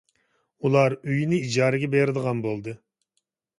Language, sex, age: Uyghur, male, 40-49